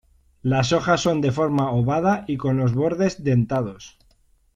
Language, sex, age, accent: Spanish, male, 40-49, España: Norte peninsular (Asturias, Castilla y León, Cantabria, País Vasco, Navarra, Aragón, La Rioja, Guadalajara, Cuenca)